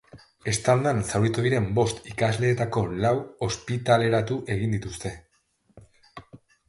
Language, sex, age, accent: Basque, male, 30-39, Mendebalekoa (Araba, Bizkaia, Gipuzkoako mendebaleko herri batzuk)